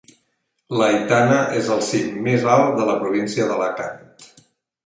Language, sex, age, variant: Catalan, male, 60-69, Central